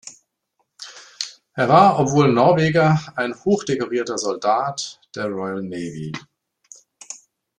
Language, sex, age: German, male, 50-59